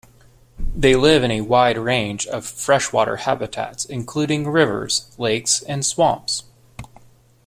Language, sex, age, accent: English, male, 30-39, United States English